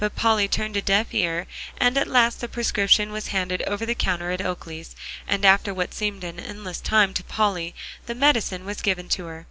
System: none